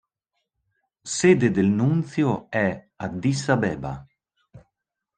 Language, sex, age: Italian, male, 30-39